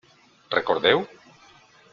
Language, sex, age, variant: Catalan, male, 60-69, Nord-Occidental